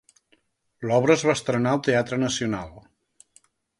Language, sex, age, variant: Catalan, male, 50-59, Central